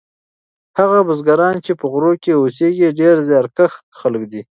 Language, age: Pashto, 19-29